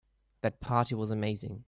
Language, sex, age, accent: English, male, under 19, England English